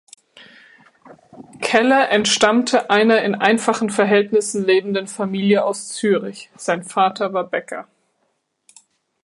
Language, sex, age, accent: German, female, 19-29, Deutschland Deutsch